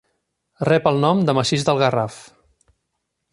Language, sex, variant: Catalan, male, Central